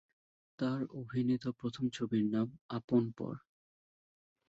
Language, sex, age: Bengali, male, 19-29